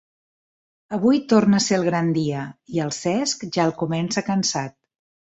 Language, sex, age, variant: Catalan, female, 50-59, Central